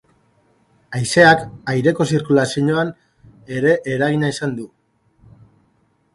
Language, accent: Basque, Mendebalekoa (Araba, Bizkaia, Gipuzkoako mendebaleko herri batzuk)